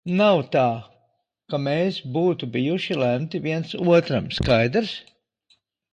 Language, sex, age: Latvian, male, 50-59